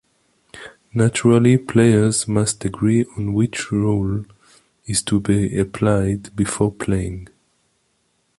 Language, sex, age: English, male, 30-39